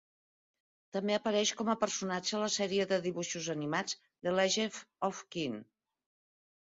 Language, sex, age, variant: Catalan, female, 60-69, Central